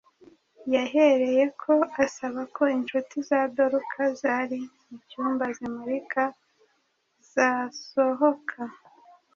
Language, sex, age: Kinyarwanda, female, 30-39